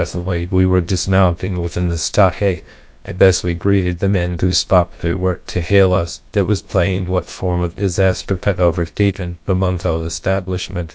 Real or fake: fake